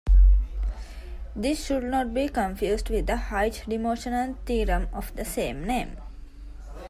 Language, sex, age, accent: English, female, 19-29, United States English